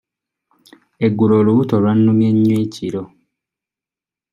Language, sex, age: Ganda, male, 19-29